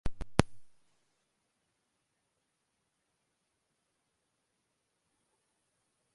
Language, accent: Spanish, España: Centro-Sur peninsular (Madrid, Toledo, Castilla-La Mancha)